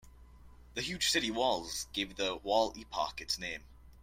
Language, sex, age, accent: English, male, under 19, United States English